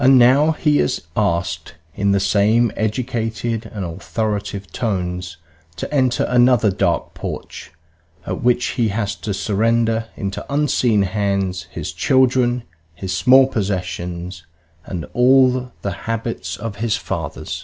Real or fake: real